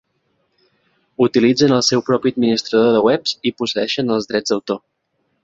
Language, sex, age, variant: Catalan, male, 19-29, Central